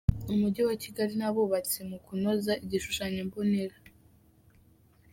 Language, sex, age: Kinyarwanda, female, under 19